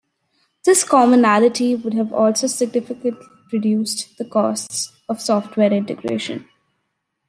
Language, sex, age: English, female, under 19